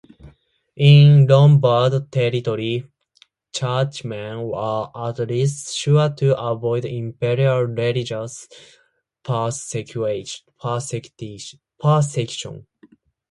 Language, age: English, 19-29